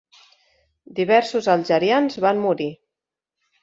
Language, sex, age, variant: Catalan, female, 40-49, Central